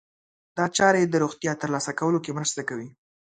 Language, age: Pashto, under 19